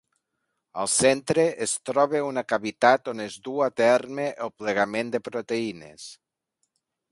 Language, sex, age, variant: Catalan, male, 40-49, Nord-Occidental